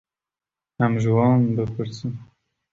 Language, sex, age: Kurdish, male, 19-29